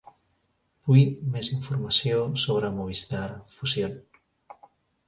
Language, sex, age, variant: Catalan, male, 40-49, Central